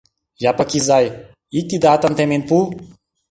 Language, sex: Mari, male